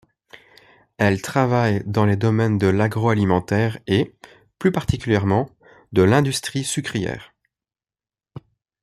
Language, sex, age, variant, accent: French, male, 19-29, Français d'Europe, Français de Belgique